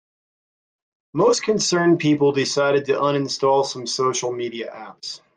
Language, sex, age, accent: English, male, 40-49, United States English